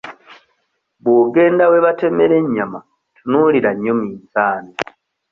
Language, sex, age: Ganda, male, 30-39